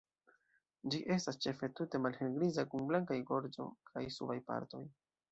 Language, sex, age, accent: Esperanto, male, under 19, Internacia